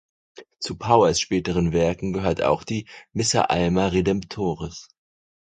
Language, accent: German, Deutschland Deutsch